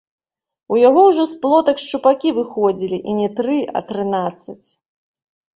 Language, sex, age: Belarusian, female, 30-39